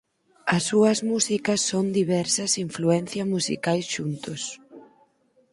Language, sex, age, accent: Galician, female, 19-29, Normativo (estándar)